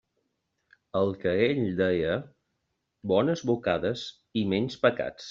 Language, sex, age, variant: Catalan, male, 40-49, Balear